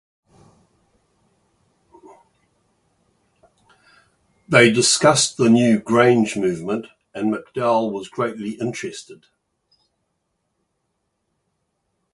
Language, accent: English, England English; New Zealand English